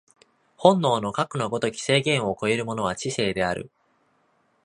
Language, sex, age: Japanese, male, 19-29